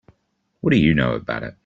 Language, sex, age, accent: English, male, 30-39, England English